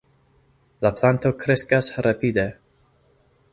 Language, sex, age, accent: Esperanto, male, 30-39, Internacia